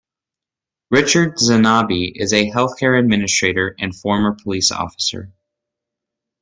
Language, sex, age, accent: English, male, 19-29, United States English